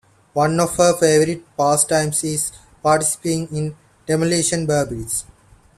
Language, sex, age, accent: English, male, 19-29, India and South Asia (India, Pakistan, Sri Lanka)